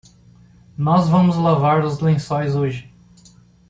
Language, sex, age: Portuguese, male, 40-49